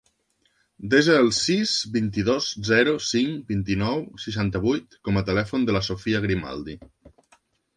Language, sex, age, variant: Catalan, male, 30-39, Nord-Occidental